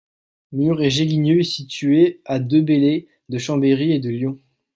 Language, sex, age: French, male, 19-29